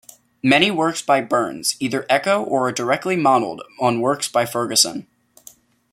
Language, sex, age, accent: English, male, under 19, United States English